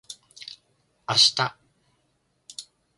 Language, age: Japanese, 19-29